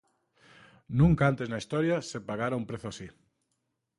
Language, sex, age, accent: Galician, male, 30-39, Oriental (común en zona oriental)